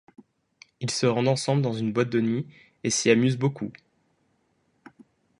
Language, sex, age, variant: French, male, 19-29, Français de métropole